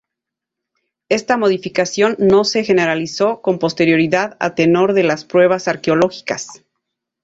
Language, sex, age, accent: Spanish, female, 40-49, México